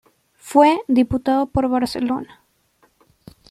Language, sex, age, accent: Spanish, female, under 19, Andino-Pacífico: Colombia, Perú, Ecuador, oeste de Bolivia y Venezuela andina